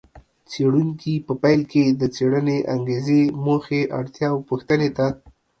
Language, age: Pashto, 19-29